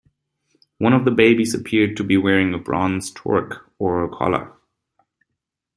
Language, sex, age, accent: English, male, 30-39, United States English